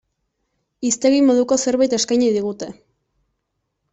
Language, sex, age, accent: Basque, female, 19-29, Erdialdekoa edo Nafarra (Gipuzkoa, Nafarroa)